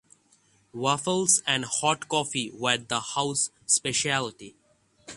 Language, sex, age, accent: English, male, under 19, India and South Asia (India, Pakistan, Sri Lanka)